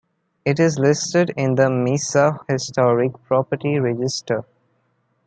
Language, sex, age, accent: English, male, 19-29, India and South Asia (India, Pakistan, Sri Lanka)